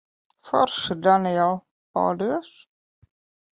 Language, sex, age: Latvian, female, 50-59